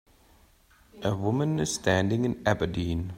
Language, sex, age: English, male, 30-39